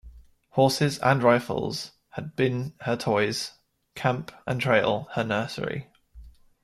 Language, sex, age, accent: English, male, 30-39, England English